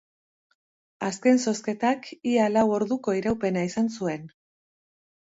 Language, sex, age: Basque, female, 50-59